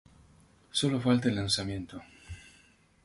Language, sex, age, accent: Spanish, male, 30-39, Andino-Pacífico: Colombia, Perú, Ecuador, oeste de Bolivia y Venezuela andina